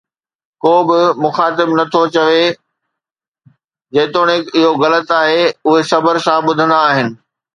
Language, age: Sindhi, 40-49